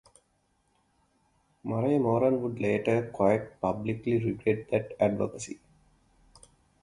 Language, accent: English, India and South Asia (India, Pakistan, Sri Lanka)